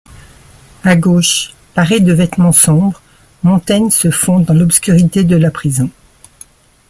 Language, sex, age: French, male, 60-69